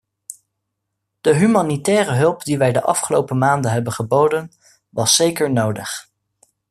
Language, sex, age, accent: Dutch, male, 19-29, Nederlands Nederlands